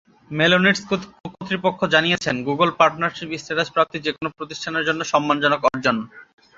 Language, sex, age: Bengali, male, 19-29